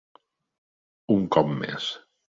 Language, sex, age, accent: Catalan, male, 40-49, valencià